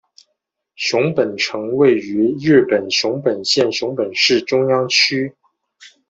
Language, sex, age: Chinese, male, 40-49